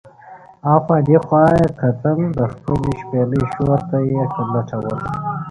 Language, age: Pashto, 19-29